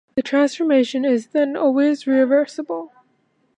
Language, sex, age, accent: English, female, under 19, United States English